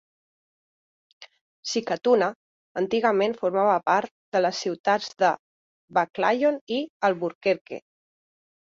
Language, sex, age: Catalan, female, 30-39